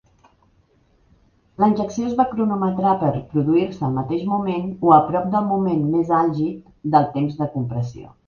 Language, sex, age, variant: Catalan, female, 50-59, Central